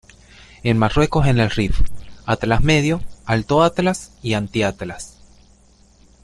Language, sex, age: Spanish, male, 30-39